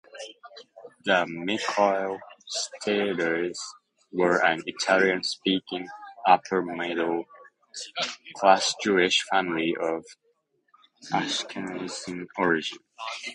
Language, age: English, 19-29